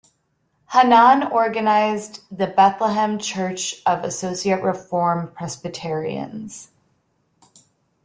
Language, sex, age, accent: English, female, 30-39, United States English